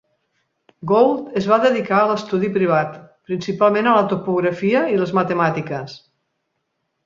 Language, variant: Catalan, Central